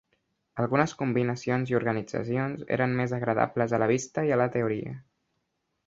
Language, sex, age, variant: Catalan, male, under 19, Central